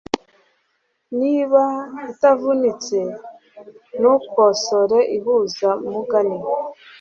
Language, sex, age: Kinyarwanda, female, 30-39